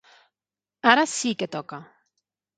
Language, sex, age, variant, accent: Catalan, female, 50-59, Nord-Occidental, Tortosí